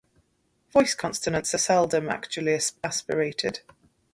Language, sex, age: English, female, 30-39